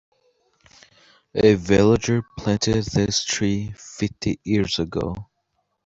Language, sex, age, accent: English, male, 19-29, United States English